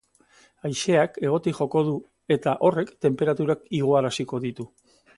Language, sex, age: Basque, male, 60-69